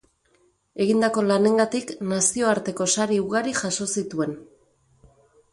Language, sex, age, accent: Basque, female, 40-49, Mendebalekoa (Araba, Bizkaia, Gipuzkoako mendebaleko herri batzuk)